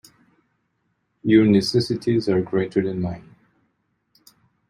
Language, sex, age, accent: English, male, 50-59, United States English